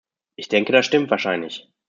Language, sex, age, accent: German, male, 30-39, Deutschland Deutsch